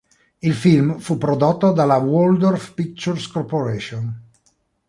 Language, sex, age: Italian, male, 40-49